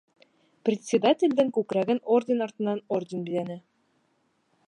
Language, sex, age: Bashkir, female, 19-29